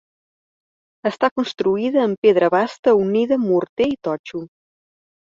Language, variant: Catalan, Central